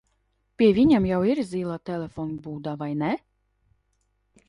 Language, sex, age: Latvian, female, 19-29